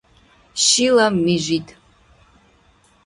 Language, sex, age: Dargwa, female, 19-29